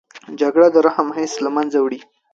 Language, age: Pashto, 19-29